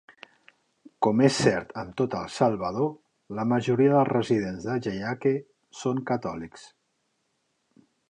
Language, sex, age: Catalan, male, 40-49